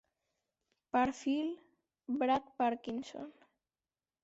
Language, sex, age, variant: Catalan, male, under 19, Central